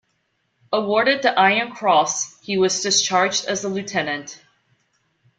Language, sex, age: English, female, 40-49